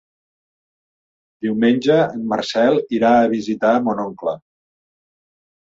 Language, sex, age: Catalan, male, 50-59